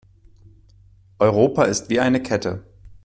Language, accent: German, Deutschland Deutsch